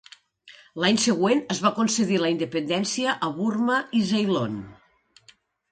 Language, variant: Catalan, Nord-Occidental